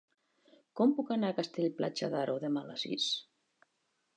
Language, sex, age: Catalan, female, 60-69